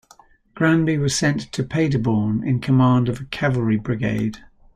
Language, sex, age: English, male, 60-69